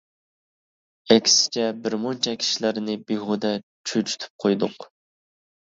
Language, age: Uyghur, 19-29